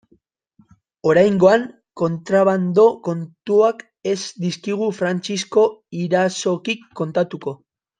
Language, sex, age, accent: Basque, male, 19-29, Mendebalekoa (Araba, Bizkaia, Gipuzkoako mendebaleko herri batzuk)